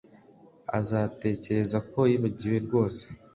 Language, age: Kinyarwanda, under 19